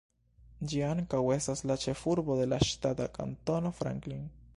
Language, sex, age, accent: Esperanto, male, 19-29, Internacia